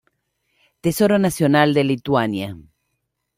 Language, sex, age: Spanish, female, 50-59